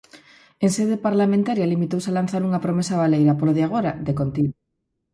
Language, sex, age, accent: Galician, female, 40-49, Normativo (estándar)